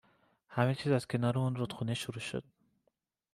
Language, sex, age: Persian, male, 19-29